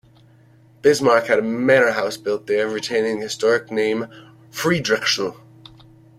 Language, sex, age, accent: English, male, 30-39, United States English